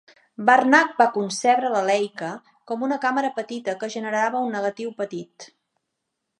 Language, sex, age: Catalan, female, 40-49